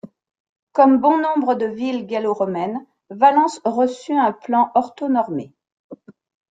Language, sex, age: French, female, 50-59